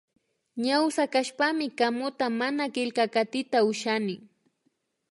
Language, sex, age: Imbabura Highland Quichua, female, 30-39